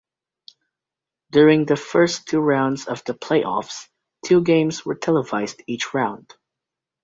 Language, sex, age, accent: English, male, under 19, England English